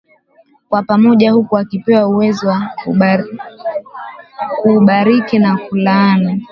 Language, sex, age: Swahili, female, 19-29